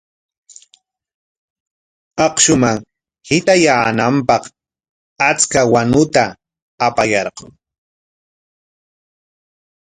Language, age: Corongo Ancash Quechua, 40-49